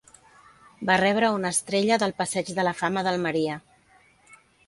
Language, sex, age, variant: Catalan, female, 40-49, Central